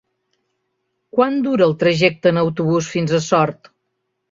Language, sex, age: Catalan, female, 50-59